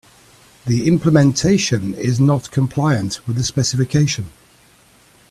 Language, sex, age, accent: English, male, 50-59, England English